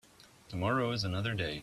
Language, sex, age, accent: English, male, 19-29, Canadian English